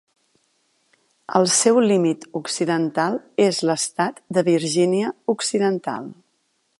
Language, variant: Catalan, Central